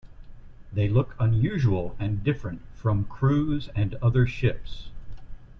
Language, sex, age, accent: English, male, 50-59, United States English